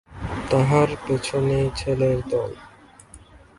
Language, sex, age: Bengali, male, 19-29